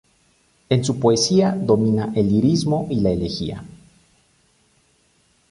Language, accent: Spanish, México